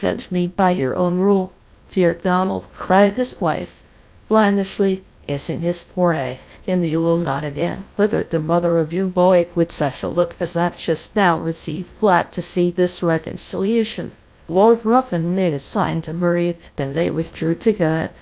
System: TTS, GlowTTS